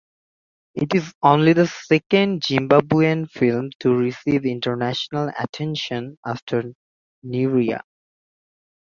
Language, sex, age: English, male, 19-29